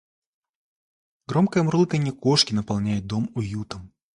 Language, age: Russian, 19-29